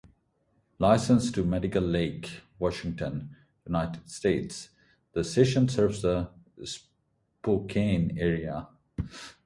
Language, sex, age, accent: English, male, 40-49, India and South Asia (India, Pakistan, Sri Lanka)